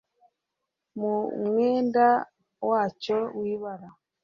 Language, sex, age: Kinyarwanda, female, 19-29